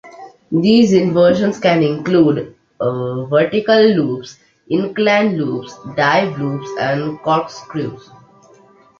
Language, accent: English, India and South Asia (India, Pakistan, Sri Lanka)